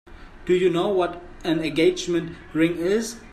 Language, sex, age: English, male, 19-29